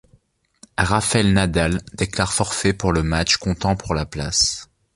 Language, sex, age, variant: French, male, 19-29, Français de métropole